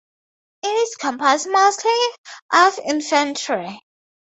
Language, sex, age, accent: English, female, 19-29, Southern African (South Africa, Zimbabwe, Namibia)